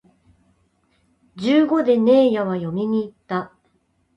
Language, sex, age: Japanese, female, 30-39